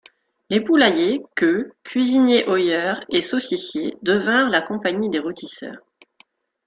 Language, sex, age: French, female, 30-39